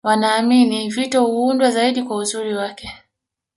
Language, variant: Swahili, Kiswahili cha Bara ya Tanzania